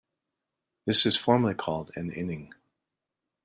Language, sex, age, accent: English, male, 40-49, Canadian English